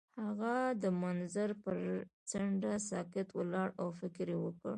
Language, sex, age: Pashto, female, 19-29